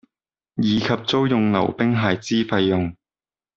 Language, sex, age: Cantonese, male, 19-29